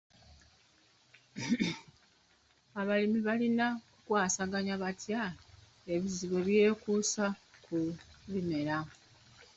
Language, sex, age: Ganda, female, 40-49